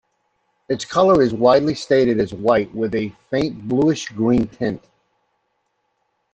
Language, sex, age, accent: English, male, 60-69, United States English